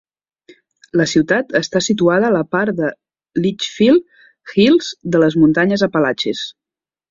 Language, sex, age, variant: Catalan, female, 40-49, Central